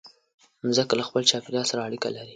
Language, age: Pashto, under 19